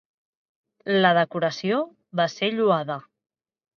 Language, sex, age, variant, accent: Catalan, female, 30-39, Central, central